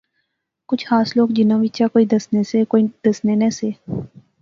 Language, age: Pahari-Potwari, 19-29